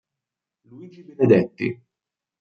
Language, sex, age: Italian, male, 30-39